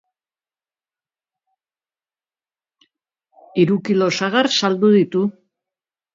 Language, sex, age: Basque, female, 70-79